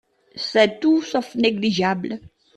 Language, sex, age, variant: French, female, 60-69, Français des départements et régions d'outre-mer